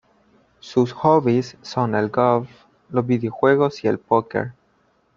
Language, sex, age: Spanish, male, 19-29